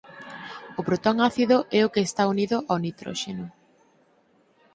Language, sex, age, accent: Galician, female, under 19, Normativo (estándar)